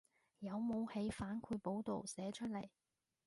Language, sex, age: Cantonese, female, 30-39